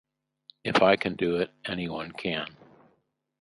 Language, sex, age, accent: English, male, 60-69, United States English